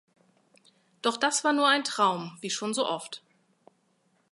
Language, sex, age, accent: German, female, 40-49, Deutschland Deutsch